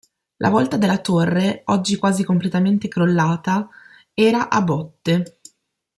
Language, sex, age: Italian, female, 30-39